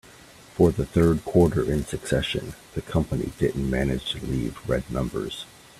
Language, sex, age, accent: English, male, 40-49, United States English